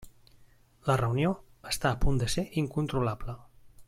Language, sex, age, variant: Catalan, male, 40-49, Central